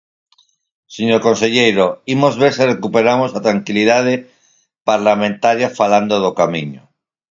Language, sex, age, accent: Galician, male, 40-49, Normativo (estándar)